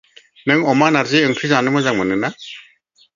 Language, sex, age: Bodo, female, 40-49